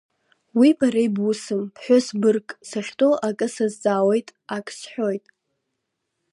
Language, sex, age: Abkhazian, female, under 19